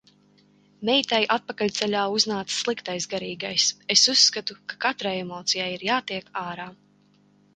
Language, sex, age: Latvian, female, 19-29